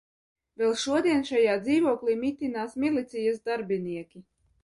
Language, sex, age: Latvian, female, 19-29